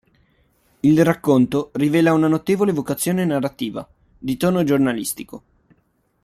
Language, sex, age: Italian, male, 19-29